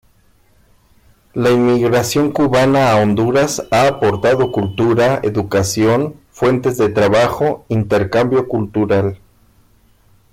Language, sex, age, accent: Spanish, male, 40-49, México